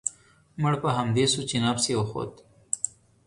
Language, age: Pashto, 30-39